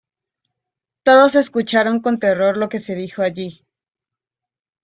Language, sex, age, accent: Spanish, female, 19-29, México